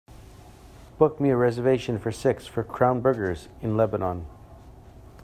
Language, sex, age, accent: English, male, 50-59, Canadian English